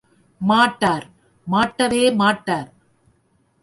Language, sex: Tamil, female